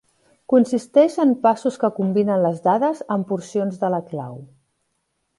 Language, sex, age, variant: Catalan, female, 40-49, Central